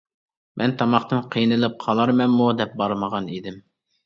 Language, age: Uyghur, 19-29